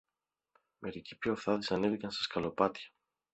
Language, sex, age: Greek, male, 30-39